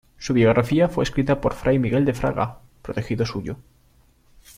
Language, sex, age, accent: Spanish, male, 19-29, España: Centro-Sur peninsular (Madrid, Toledo, Castilla-La Mancha)